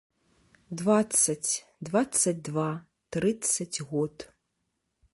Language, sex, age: Belarusian, female, 40-49